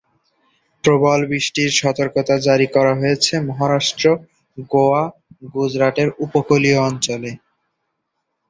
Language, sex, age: Bengali, male, 19-29